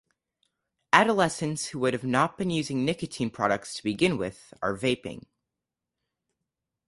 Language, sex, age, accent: English, male, under 19, United States English